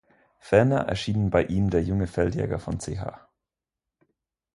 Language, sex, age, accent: German, male, 19-29, Schweizerdeutsch